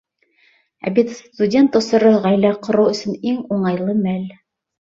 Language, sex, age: Bashkir, female, 30-39